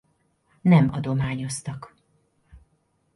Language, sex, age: Hungarian, female, 40-49